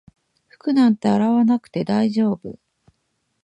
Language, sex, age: Japanese, female, 40-49